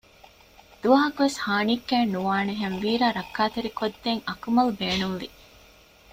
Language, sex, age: Divehi, female, 19-29